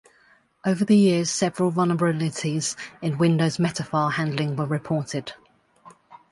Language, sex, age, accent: English, female, 30-39, England English